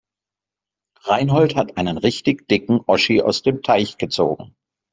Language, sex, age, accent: German, male, 50-59, Deutschland Deutsch